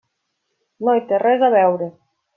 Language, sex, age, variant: Catalan, female, 19-29, Nord-Occidental